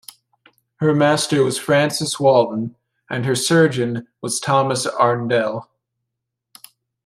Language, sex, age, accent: English, male, 19-29, United States English